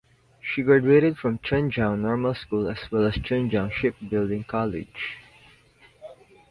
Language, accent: English, Filipino